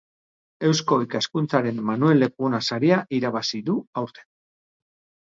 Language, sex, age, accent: Basque, male, 50-59, Mendebalekoa (Araba, Bizkaia, Gipuzkoako mendebaleko herri batzuk)